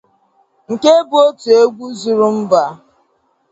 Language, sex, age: Igbo, female, 19-29